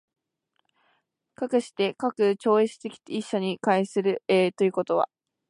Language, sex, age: Japanese, female, 19-29